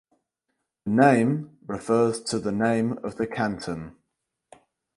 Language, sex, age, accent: English, male, 19-29, England English